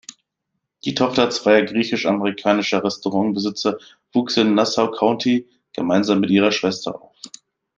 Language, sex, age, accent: German, male, 19-29, Deutschland Deutsch